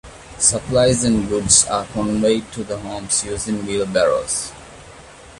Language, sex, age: English, male, 30-39